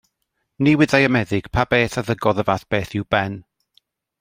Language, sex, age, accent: Welsh, male, 40-49, Y Deyrnas Unedig Cymraeg